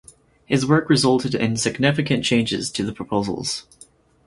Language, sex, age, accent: English, male, 19-29, United States English